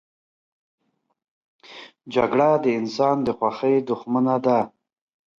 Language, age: Pashto, 30-39